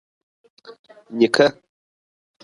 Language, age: Pashto, 30-39